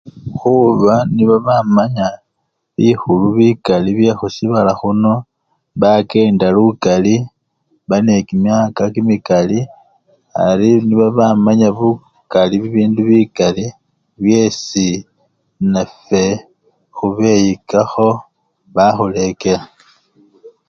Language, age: Luyia, 40-49